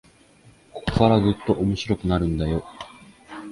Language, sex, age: Japanese, male, under 19